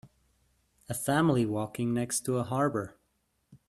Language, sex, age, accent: English, male, 30-39, United States English